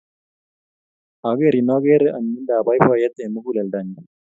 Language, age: Kalenjin, 19-29